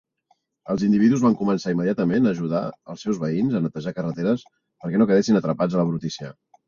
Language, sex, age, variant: Catalan, male, 50-59, Central